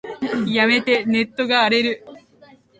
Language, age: Japanese, 19-29